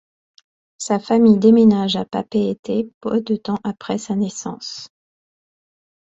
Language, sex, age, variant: French, female, 40-49, Français de métropole